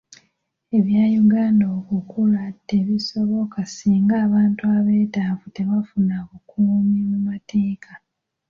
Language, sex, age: Ganda, female, 19-29